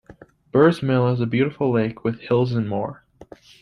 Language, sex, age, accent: English, male, under 19, United States English